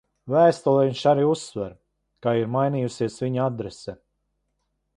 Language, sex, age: Latvian, male, 50-59